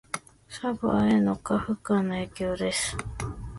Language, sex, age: Japanese, female, 19-29